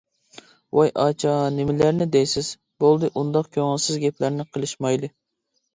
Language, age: Uyghur, 19-29